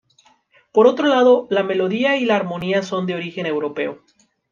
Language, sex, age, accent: Spanish, male, 19-29, México